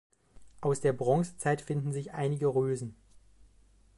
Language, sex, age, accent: German, male, 19-29, Deutschland Deutsch